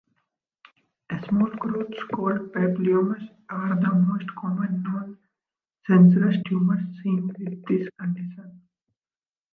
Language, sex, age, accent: English, male, 19-29, United States English